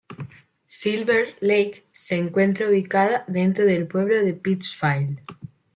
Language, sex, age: Spanish, female, 19-29